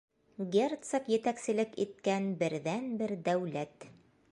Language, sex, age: Bashkir, female, 30-39